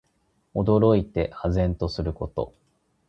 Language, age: Japanese, 19-29